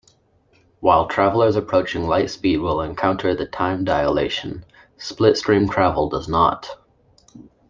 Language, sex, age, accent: English, male, 19-29, Canadian English